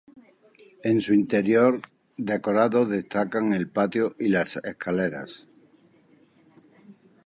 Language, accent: Spanish, España: Sur peninsular (Andalucia, Extremadura, Murcia)